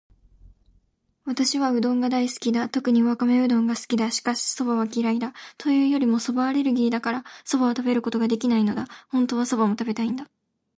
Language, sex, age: Japanese, female, under 19